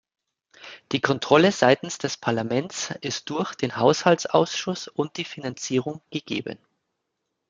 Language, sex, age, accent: German, male, 30-39, Deutschland Deutsch